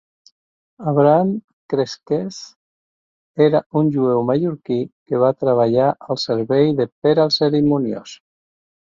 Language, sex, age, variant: Catalan, male, 60-69, Central